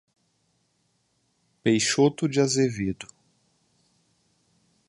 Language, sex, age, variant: Portuguese, male, 30-39, Portuguese (Brasil)